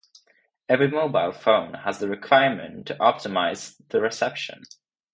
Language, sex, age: English, male, under 19